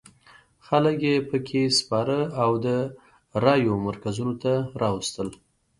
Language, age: Pashto, 30-39